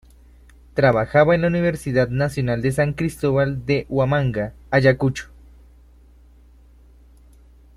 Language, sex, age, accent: Spanish, male, 30-39, Andino-Pacífico: Colombia, Perú, Ecuador, oeste de Bolivia y Venezuela andina